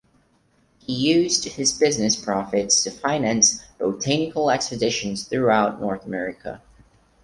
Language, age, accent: English, under 19, United States English